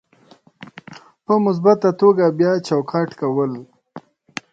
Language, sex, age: Pashto, male, 30-39